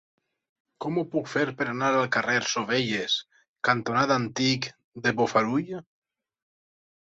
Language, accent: Catalan, valencià